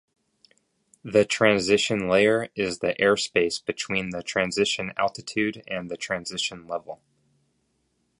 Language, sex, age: English, male, 30-39